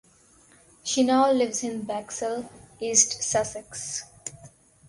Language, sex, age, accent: English, female, under 19, India and South Asia (India, Pakistan, Sri Lanka)